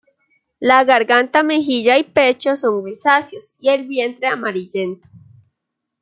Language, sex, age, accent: Spanish, female, 19-29, Andino-Pacífico: Colombia, Perú, Ecuador, oeste de Bolivia y Venezuela andina